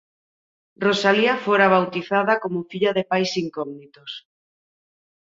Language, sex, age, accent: Galician, female, 40-49, Normativo (estándar)